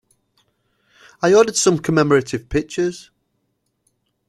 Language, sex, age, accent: English, male, 40-49, England English